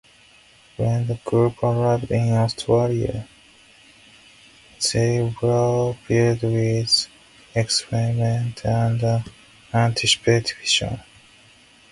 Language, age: English, 19-29